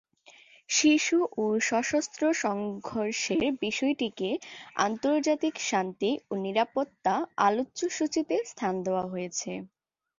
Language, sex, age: Bengali, female, under 19